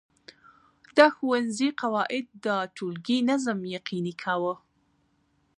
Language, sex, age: Pashto, female, 19-29